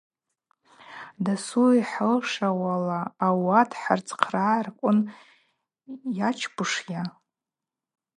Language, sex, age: Abaza, female, 30-39